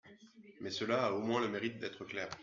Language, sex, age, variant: French, male, 19-29, Français de métropole